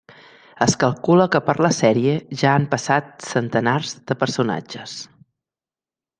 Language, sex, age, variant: Catalan, female, 40-49, Central